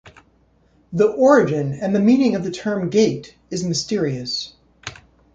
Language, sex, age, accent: English, male, 30-39, United States English